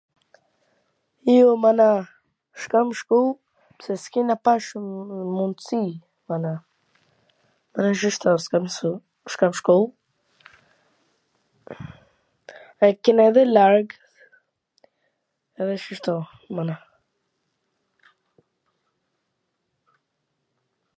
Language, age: Gheg Albanian, under 19